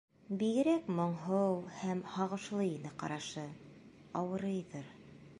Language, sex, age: Bashkir, female, 30-39